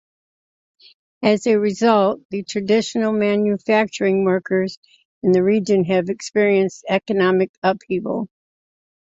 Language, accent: English, United States English